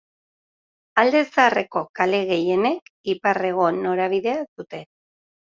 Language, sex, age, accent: Basque, female, 50-59, Erdialdekoa edo Nafarra (Gipuzkoa, Nafarroa)